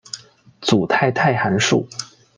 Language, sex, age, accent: Chinese, male, 19-29, 出生地：广东省